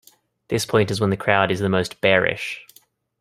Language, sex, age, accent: English, male, 19-29, Australian English